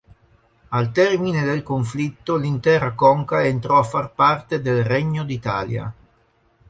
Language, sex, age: Italian, male, 50-59